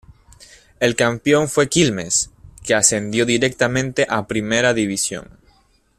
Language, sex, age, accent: Spanish, male, 19-29, Caribe: Cuba, Venezuela, Puerto Rico, República Dominicana, Panamá, Colombia caribeña, México caribeño, Costa del golfo de México